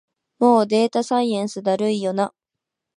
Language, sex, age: Japanese, female, 19-29